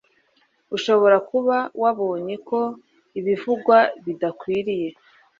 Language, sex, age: Kinyarwanda, female, 30-39